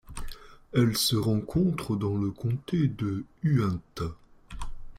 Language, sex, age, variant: French, male, 19-29, Français de métropole